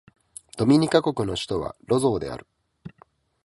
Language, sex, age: Japanese, male, 19-29